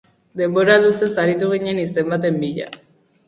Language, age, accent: Basque, under 19, Mendebalekoa (Araba, Bizkaia, Gipuzkoako mendebaleko herri batzuk)